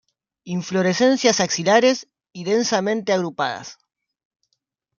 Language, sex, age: Spanish, male, 19-29